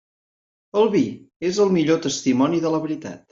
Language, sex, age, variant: Catalan, male, 19-29, Central